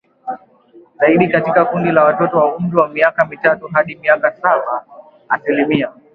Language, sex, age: Swahili, male, 19-29